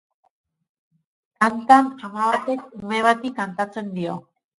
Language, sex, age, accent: Basque, female, 30-39, Mendebalekoa (Araba, Bizkaia, Gipuzkoako mendebaleko herri batzuk)